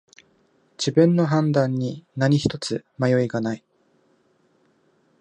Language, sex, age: Japanese, male, 19-29